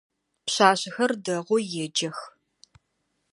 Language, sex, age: Adyghe, female, 30-39